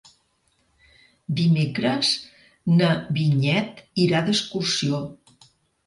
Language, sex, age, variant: Catalan, female, 60-69, Central